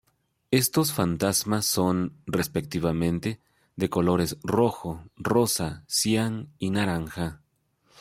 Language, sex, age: Spanish, male, 40-49